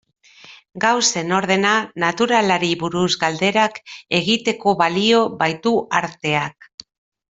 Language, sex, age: Basque, female, 40-49